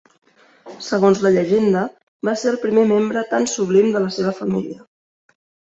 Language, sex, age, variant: Catalan, female, 30-39, Central